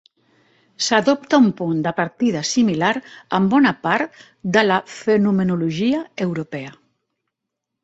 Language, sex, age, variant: Catalan, female, 70-79, Central